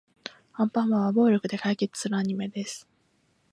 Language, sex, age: Japanese, female, 19-29